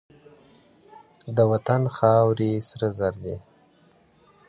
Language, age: Pashto, 30-39